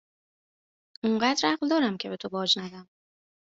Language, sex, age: Persian, female, 30-39